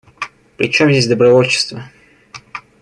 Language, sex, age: Russian, male, 19-29